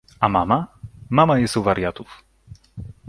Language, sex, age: Polish, male, 19-29